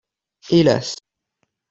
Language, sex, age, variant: French, male, 30-39, Français de métropole